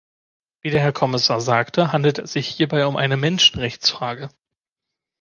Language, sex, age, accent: German, male, 19-29, Deutschland Deutsch